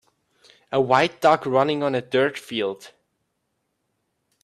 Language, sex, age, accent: English, male, under 19, United States English